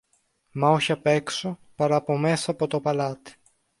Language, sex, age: Greek, male, under 19